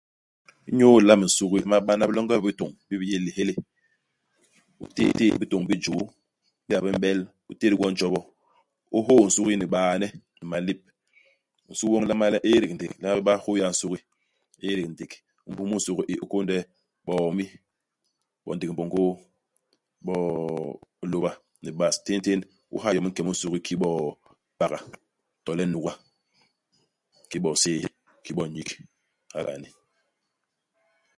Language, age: Basaa, 40-49